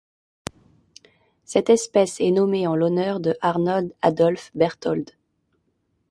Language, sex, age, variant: French, male, 40-49, Français de métropole